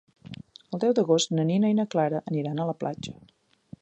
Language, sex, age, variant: Catalan, female, 40-49, Central